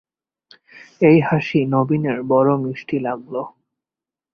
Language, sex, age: Bengali, male, 19-29